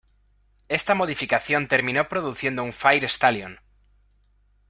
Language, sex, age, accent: Spanish, male, 30-39, España: Centro-Sur peninsular (Madrid, Toledo, Castilla-La Mancha)